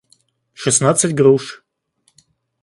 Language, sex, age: Russian, male, 30-39